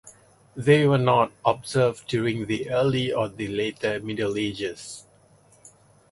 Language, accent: English, Singaporean English